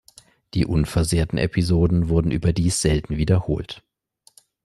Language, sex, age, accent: German, male, 19-29, Deutschland Deutsch